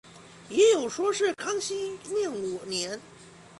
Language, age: Chinese, 30-39